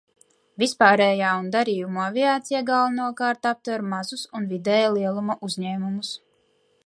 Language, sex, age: Latvian, female, 19-29